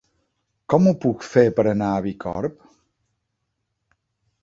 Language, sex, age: Catalan, male, 40-49